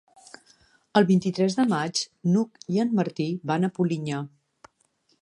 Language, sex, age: Catalan, female, 50-59